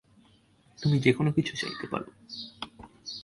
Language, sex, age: Bengali, male, under 19